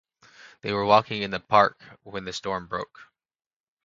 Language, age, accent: English, 19-29, United States English